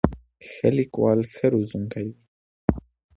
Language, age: Pashto, under 19